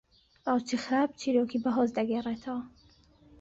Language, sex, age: Central Kurdish, female, 19-29